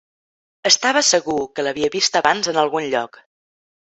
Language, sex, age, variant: Catalan, female, 19-29, Central